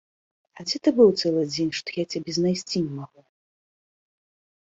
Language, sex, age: Belarusian, female, 30-39